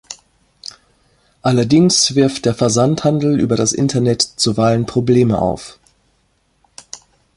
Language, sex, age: German, female, 50-59